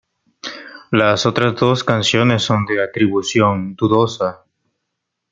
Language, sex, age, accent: Spanish, male, 19-29, América central